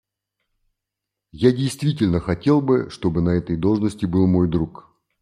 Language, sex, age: Russian, male, 50-59